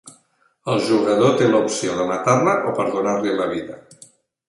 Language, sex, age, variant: Catalan, male, 60-69, Central